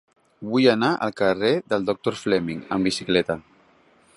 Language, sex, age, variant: Catalan, male, 40-49, Central